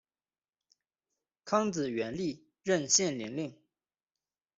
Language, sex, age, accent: Chinese, male, 19-29, 出生地：山西省